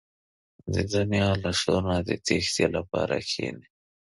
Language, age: Pashto, 19-29